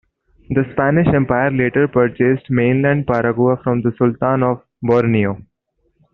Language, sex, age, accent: English, male, 19-29, India and South Asia (India, Pakistan, Sri Lanka)